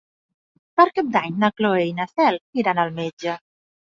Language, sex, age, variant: Catalan, female, 40-49, Central